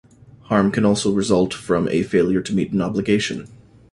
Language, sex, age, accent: English, male, 30-39, United States English